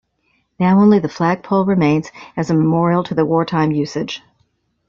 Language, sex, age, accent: English, female, 50-59, United States English